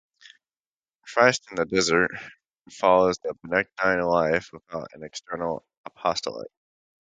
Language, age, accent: English, 19-29, United States English